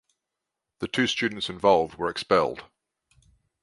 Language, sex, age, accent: English, male, 50-59, Australian English